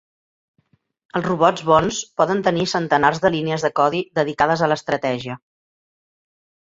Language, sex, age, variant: Catalan, female, 50-59, Central